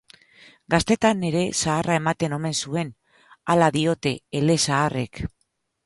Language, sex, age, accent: Basque, female, 50-59, Mendebalekoa (Araba, Bizkaia, Gipuzkoako mendebaleko herri batzuk)